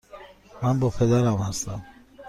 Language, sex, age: Persian, male, 30-39